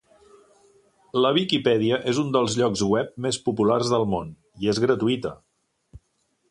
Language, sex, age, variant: Catalan, male, 50-59, Central